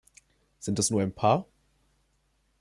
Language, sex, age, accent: German, male, 19-29, Deutschland Deutsch